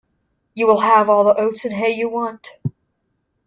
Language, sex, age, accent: English, female, under 19, United States English